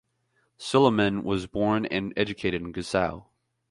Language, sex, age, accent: English, male, 19-29, United States English